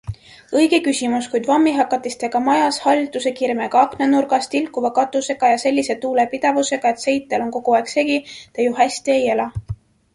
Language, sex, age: Estonian, male, 19-29